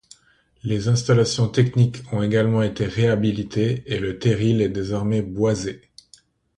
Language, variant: French, Français d'Europe